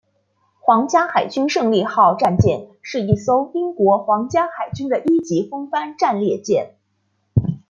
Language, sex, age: Chinese, female, 19-29